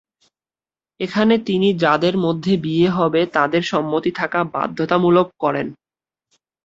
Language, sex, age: Bengali, male, 19-29